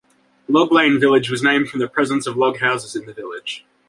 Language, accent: English, Australian English